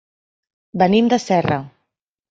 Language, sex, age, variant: Catalan, female, 19-29, Central